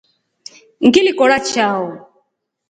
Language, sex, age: Rombo, female, 30-39